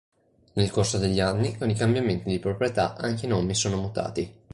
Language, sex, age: Italian, male, under 19